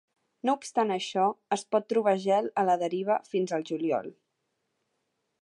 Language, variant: Catalan, Central